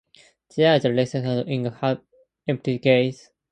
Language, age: English, under 19